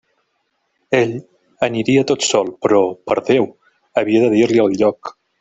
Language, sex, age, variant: Catalan, male, 40-49, Central